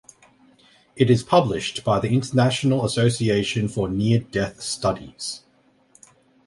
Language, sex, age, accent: English, male, 30-39, Australian English